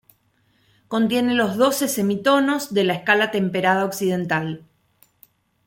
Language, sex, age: Spanish, female, 40-49